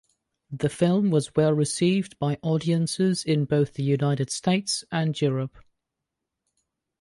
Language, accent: English, England English